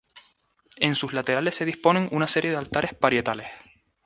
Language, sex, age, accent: Spanish, male, 19-29, España: Islas Canarias